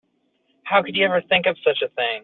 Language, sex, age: English, male, 19-29